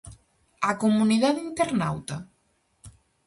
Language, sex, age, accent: Galician, female, under 19, Central (gheada)